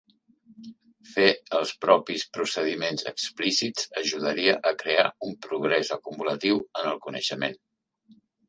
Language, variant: Catalan, Central